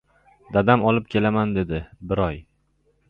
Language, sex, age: Uzbek, male, 19-29